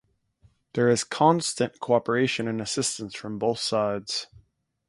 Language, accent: English, United States English